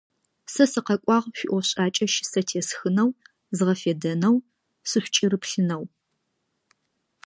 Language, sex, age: Adyghe, female, 30-39